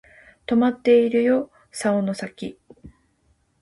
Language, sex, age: Japanese, female, 19-29